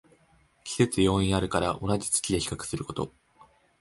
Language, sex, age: Japanese, male, under 19